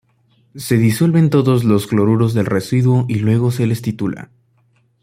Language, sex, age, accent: Spanish, male, 19-29, América central